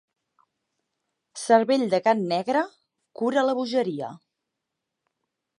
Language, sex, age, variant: Catalan, female, 40-49, Central